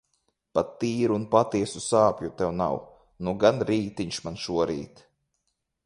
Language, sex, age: Latvian, male, 30-39